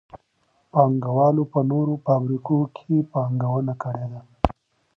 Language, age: Pashto, 30-39